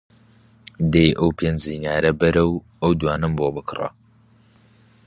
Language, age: Central Kurdish, 19-29